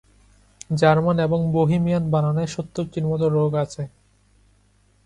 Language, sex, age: Bengali, male, 19-29